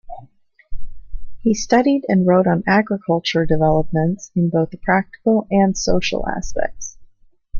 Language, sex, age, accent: English, female, 30-39, United States English